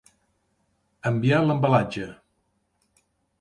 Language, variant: Catalan, Central